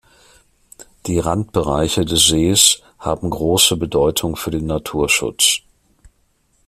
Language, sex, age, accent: German, male, 50-59, Deutschland Deutsch